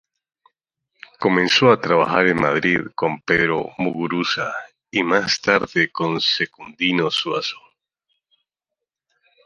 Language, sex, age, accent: Spanish, male, 30-39, América central